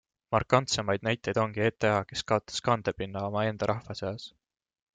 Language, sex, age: Estonian, male, 19-29